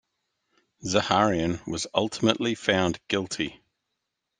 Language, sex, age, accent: English, male, 50-59, Australian English